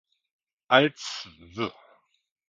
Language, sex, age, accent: German, male, 40-49, Deutschland Deutsch